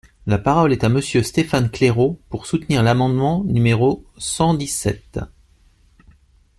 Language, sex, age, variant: French, male, 40-49, Français de métropole